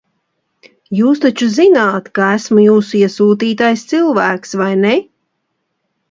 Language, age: Latvian, 40-49